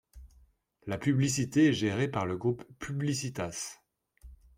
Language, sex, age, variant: French, male, 40-49, Français de métropole